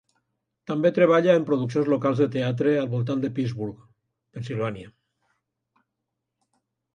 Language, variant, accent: Catalan, Valencià central, valencià